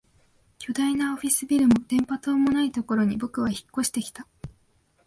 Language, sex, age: Japanese, female, 19-29